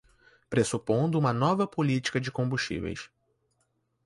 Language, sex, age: Portuguese, male, 19-29